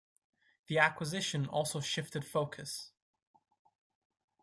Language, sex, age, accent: English, male, 19-29, United States English